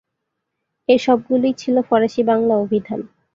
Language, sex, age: Bengali, female, 19-29